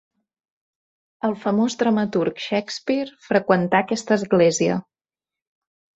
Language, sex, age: Catalan, female, 30-39